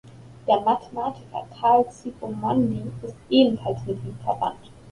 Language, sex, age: German, female, 19-29